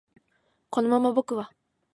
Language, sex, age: Japanese, female, 19-29